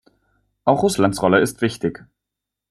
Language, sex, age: German, male, 19-29